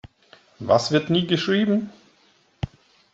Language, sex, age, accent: German, male, 40-49, Deutschland Deutsch